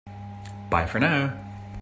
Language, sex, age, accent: English, male, 19-29, Scottish English